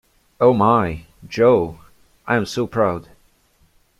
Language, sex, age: English, male, under 19